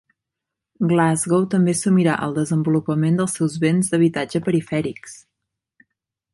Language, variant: Catalan, Central